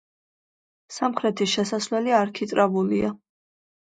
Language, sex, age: Georgian, female, 19-29